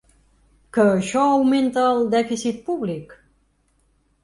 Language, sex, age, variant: Catalan, female, 40-49, Central